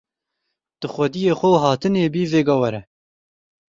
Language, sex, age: Kurdish, male, 19-29